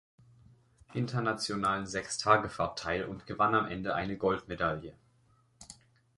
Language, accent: German, Deutschland Deutsch